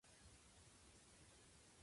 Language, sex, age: Japanese, female, 19-29